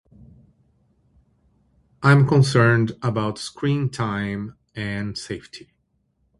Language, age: English, 50-59